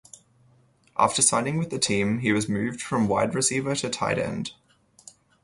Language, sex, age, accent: English, male, 19-29, Australian English